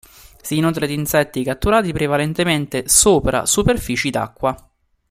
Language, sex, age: Italian, male, 19-29